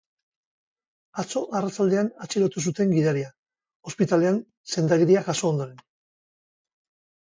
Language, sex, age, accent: Basque, male, 50-59, Mendebalekoa (Araba, Bizkaia, Gipuzkoako mendebaleko herri batzuk)